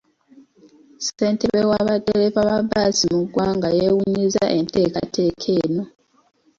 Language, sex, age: Ganda, female, 19-29